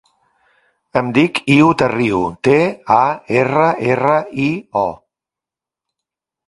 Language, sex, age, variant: Catalan, male, 50-59, Central